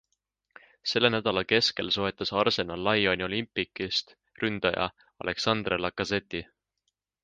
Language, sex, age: Estonian, male, 19-29